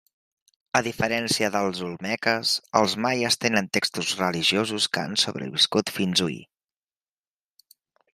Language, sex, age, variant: Catalan, male, 19-29, Central